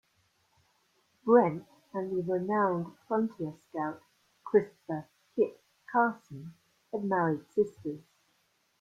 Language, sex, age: English, female, 60-69